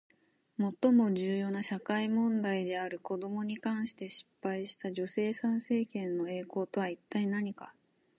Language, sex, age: Japanese, female, 19-29